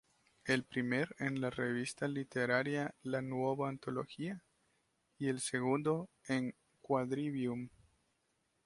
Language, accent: Spanish, América central